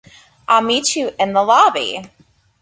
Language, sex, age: English, female, 19-29